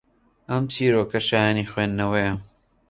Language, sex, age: Central Kurdish, male, 19-29